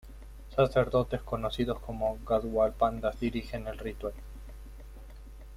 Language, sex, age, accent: Spanish, male, 30-39, Rioplatense: Argentina, Uruguay, este de Bolivia, Paraguay